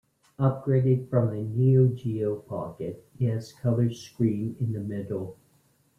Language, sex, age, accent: English, male, 50-59, United States English